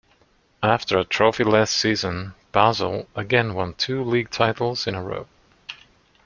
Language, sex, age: English, male, 30-39